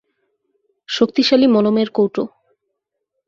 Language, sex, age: Bengali, female, 19-29